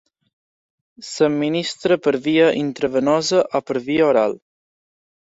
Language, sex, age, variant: Catalan, male, under 19, Balear